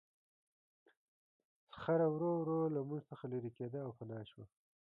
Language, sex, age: Pashto, male, 30-39